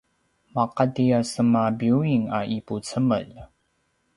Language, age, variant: Paiwan, 30-39, pinayuanan a kinaikacedasan (東排灣語)